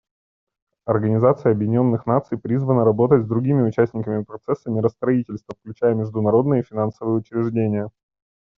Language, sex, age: Russian, male, 30-39